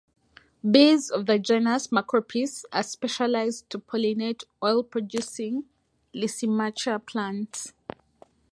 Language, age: English, 19-29